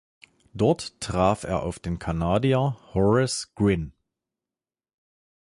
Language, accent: German, Deutschland Deutsch